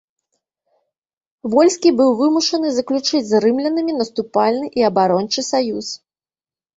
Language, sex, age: Belarusian, female, 30-39